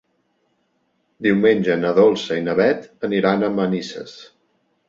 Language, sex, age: Catalan, male, 40-49